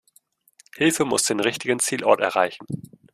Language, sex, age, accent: German, male, 19-29, Deutschland Deutsch